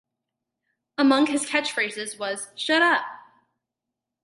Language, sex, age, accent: English, female, under 19, United States English